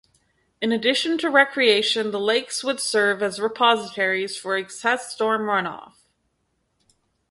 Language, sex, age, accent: English, female, 30-39, Canadian English